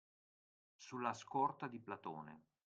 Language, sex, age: Italian, male, 50-59